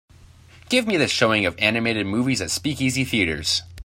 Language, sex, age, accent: English, male, 19-29, United States English